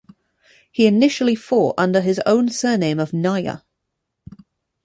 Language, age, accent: English, 30-39, England English